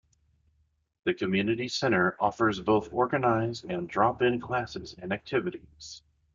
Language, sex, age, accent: English, male, 19-29, United States English